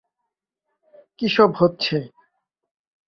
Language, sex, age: Bengali, male, 30-39